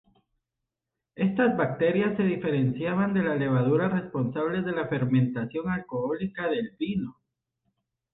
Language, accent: Spanish, América central